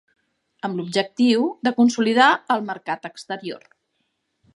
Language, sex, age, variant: Catalan, female, 40-49, Central